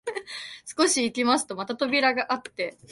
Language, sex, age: Japanese, female, 19-29